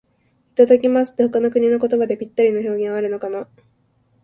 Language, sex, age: Japanese, female, under 19